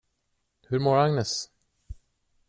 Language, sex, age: Swedish, male, 30-39